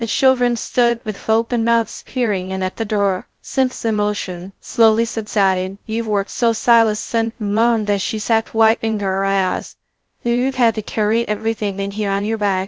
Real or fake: fake